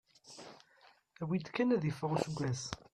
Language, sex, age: Kabyle, male, 30-39